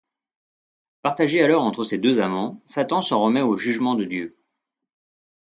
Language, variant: French, Français de métropole